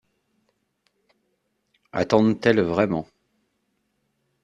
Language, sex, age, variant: French, male, 30-39, Français de métropole